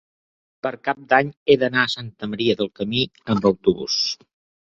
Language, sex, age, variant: Catalan, male, 60-69, Central